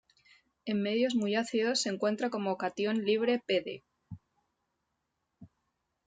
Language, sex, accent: Spanish, female, España: Norte peninsular (Asturias, Castilla y León, Cantabria, País Vasco, Navarra, Aragón, La Rioja, Guadalajara, Cuenca)